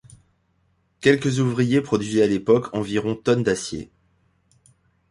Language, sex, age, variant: French, male, 40-49, Français de métropole